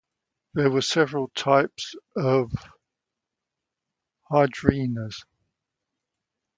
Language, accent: English, England English